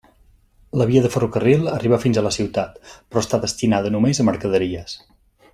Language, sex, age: Catalan, male, 40-49